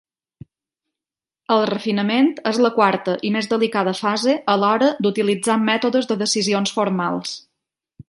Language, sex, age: Catalan, female, 40-49